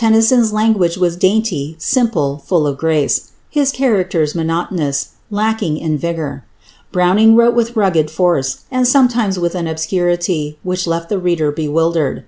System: none